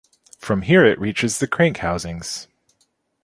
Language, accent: English, United States English